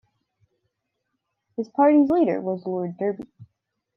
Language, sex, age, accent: English, female, 19-29, United States English